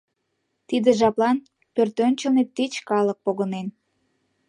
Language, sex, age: Mari, female, under 19